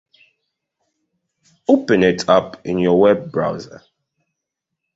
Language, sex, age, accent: English, male, 19-29, United States English